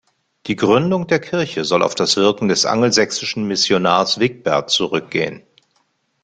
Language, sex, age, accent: German, male, 50-59, Deutschland Deutsch